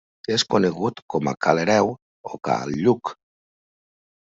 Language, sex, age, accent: Catalan, male, 50-59, valencià